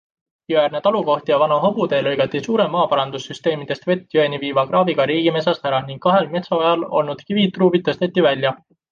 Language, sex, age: Estonian, male, 19-29